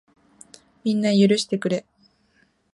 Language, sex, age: Japanese, female, 19-29